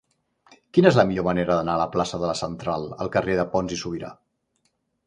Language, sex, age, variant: Catalan, male, 40-49, Central